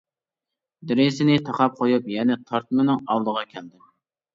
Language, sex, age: Uyghur, male, 19-29